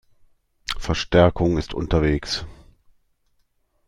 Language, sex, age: German, male, 50-59